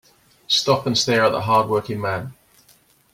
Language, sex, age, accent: English, male, 40-49, England English